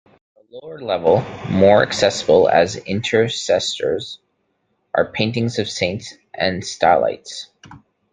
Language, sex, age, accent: English, male, 30-39, Canadian English